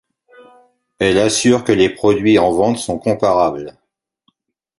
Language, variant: French, Français de métropole